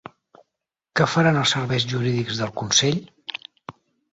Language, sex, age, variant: Catalan, male, 50-59, Central